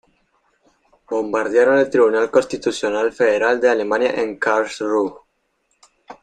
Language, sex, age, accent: Spanish, male, under 19, Andino-Pacífico: Colombia, Perú, Ecuador, oeste de Bolivia y Venezuela andina